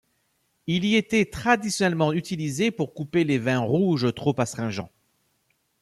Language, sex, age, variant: French, male, 40-49, Français de métropole